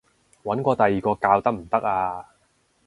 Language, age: Cantonese, 19-29